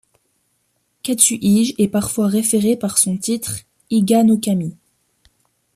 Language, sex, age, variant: French, female, 19-29, Français de métropole